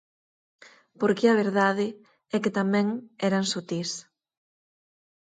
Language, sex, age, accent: Galician, female, 30-39, Normativo (estándar)